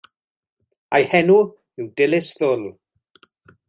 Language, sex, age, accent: Welsh, male, 40-49, Y Deyrnas Unedig Cymraeg